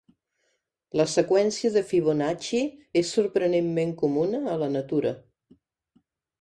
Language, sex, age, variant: Catalan, female, 50-59, Central